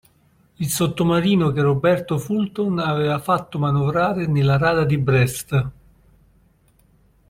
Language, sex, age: Italian, male, 50-59